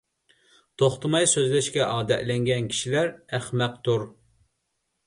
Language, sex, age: Uyghur, male, 30-39